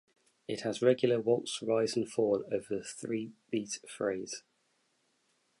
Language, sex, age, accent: English, male, 40-49, England English